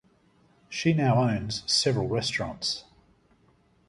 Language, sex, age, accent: English, male, 50-59, Australian English